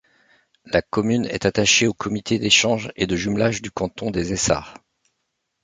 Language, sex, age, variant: French, male, 40-49, Français de métropole